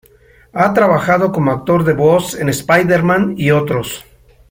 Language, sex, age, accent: Spanish, male, 70-79, México